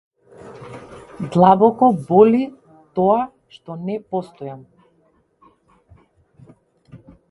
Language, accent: Macedonian, литературен